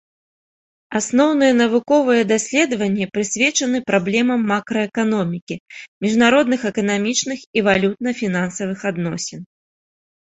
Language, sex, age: Belarusian, female, 30-39